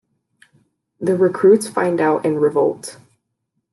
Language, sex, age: English, female, under 19